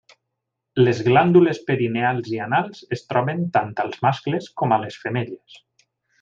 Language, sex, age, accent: Catalan, male, 40-49, valencià